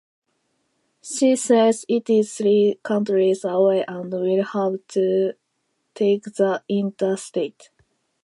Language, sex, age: English, female, under 19